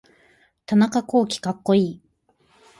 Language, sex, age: Japanese, female, 30-39